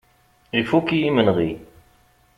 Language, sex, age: Kabyle, male, 40-49